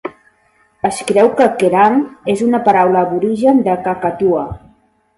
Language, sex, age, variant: Catalan, female, 50-59, Central